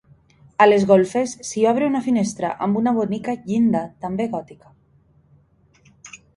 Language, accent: Catalan, valencià